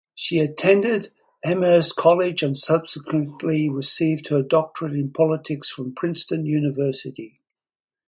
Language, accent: English, Australian English